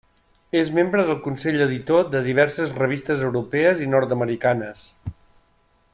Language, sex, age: Catalan, male, 60-69